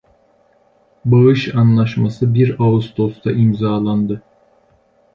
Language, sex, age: Turkish, male, 19-29